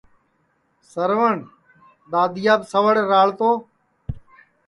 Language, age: Sansi, 50-59